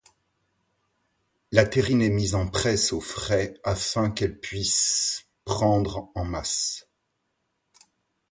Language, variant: French, Français de métropole